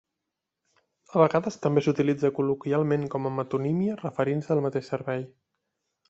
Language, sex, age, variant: Catalan, male, 30-39, Central